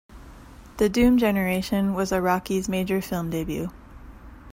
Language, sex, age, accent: English, female, 30-39, United States English